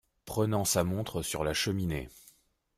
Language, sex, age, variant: French, male, 30-39, Français de métropole